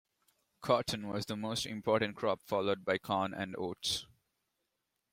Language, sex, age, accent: English, male, 19-29, India and South Asia (India, Pakistan, Sri Lanka)